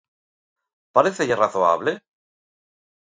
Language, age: Galician, 40-49